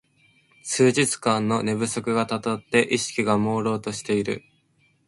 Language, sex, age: Japanese, male, 19-29